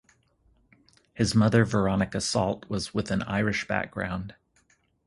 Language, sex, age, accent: English, male, 50-59, United States English